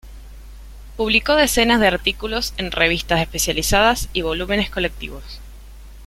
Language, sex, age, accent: Spanish, female, 19-29, Rioplatense: Argentina, Uruguay, este de Bolivia, Paraguay